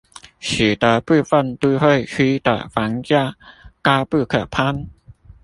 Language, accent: Chinese, 出生地：臺北市